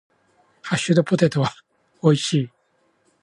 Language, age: Japanese, 40-49